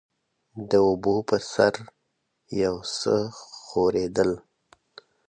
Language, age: Pashto, 19-29